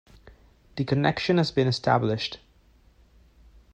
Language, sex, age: English, male, 19-29